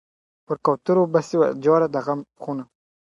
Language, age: Pashto, 19-29